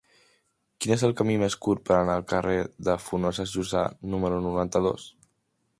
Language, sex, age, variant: Catalan, male, under 19, Central